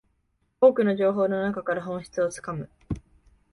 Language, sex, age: Japanese, female, 19-29